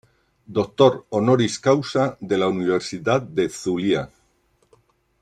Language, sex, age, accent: Spanish, male, 60-69, España: Centro-Sur peninsular (Madrid, Toledo, Castilla-La Mancha)